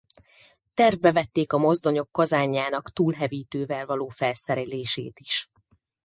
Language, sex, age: Hungarian, female, 40-49